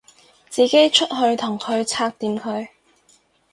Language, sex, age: Cantonese, female, 19-29